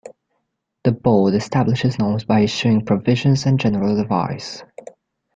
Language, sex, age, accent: English, male, under 19, United States English